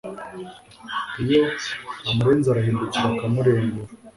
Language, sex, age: Kinyarwanda, male, 19-29